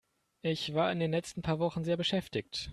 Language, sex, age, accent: German, male, 19-29, Deutschland Deutsch